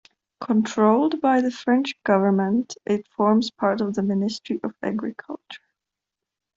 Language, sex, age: English, female, 19-29